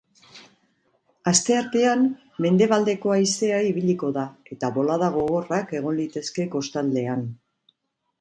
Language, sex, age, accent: Basque, female, 60-69, Mendebalekoa (Araba, Bizkaia, Gipuzkoako mendebaleko herri batzuk)